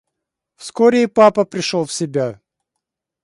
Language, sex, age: Russian, male, 50-59